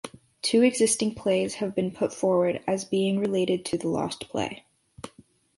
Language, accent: English, United States English